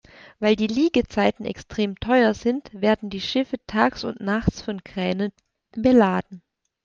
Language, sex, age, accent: German, female, 30-39, Deutschland Deutsch